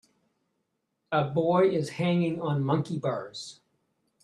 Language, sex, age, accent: English, male, 60-69, Canadian English